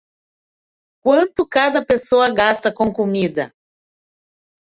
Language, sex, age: Portuguese, female, 50-59